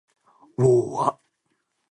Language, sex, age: Japanese, male, 19-29